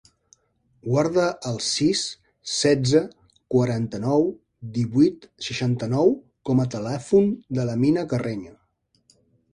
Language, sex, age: Catalan, male, 50-59